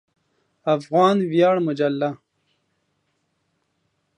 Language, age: Pashto, 19-29